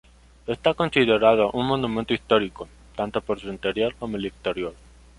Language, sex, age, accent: Spanish, male, under 19, Andino-Pacífico: Colombia, Perú, Ecuador, oeste de Bolivia y Venezuela andina